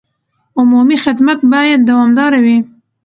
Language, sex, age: Pashto, female, 30-39